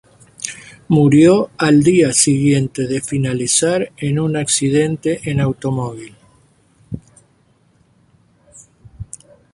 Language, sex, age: Spanish, male, 70-79